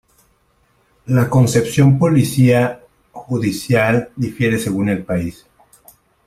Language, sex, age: Spanish, male, 30-39